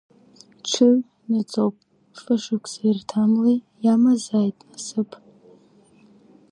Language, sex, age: Abkhazian, female, under 19